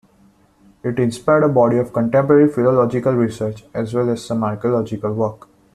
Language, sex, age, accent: English, male, 19-29, India and South Asia (India, Pakistan, Sri Lanka)